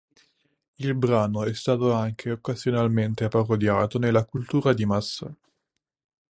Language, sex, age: Italian, male, 19-29